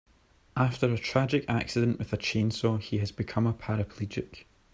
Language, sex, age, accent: English, male, 19-29, Scottish English